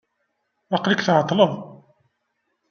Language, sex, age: Kabyle, male, 30-39